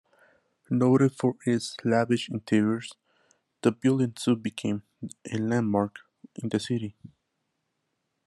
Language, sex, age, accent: English, male, 30-39, United States English